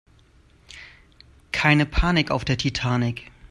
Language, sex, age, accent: German, male, 30-39, Deutschland Deutsch